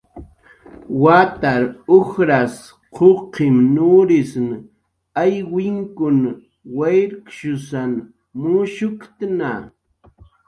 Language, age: Jaqaru, 40-49